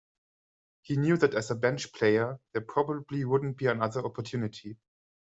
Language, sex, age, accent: English, male, 19-29, United States English